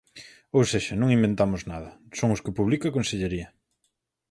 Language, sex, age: Galician, male, 30-39